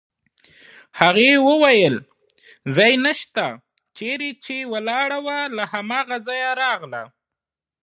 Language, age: Pashto, 19-29